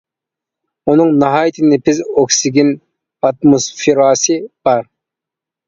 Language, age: Uyghur, 19-29